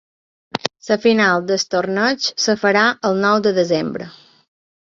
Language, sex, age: Catalan, female, 30-39